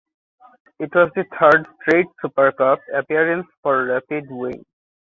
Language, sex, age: English, male, 19-29